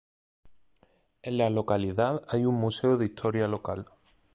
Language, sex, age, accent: Spanish, male, 19-29, España: Sur peninsular (Andalucia, Extremadura, Murcia)